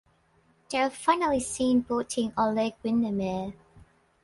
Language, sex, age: English, female, 19-29